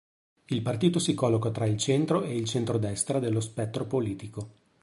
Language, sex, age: Italian, male, 40-49